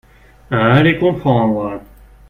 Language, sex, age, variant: French, male, 30-39, Français de métropole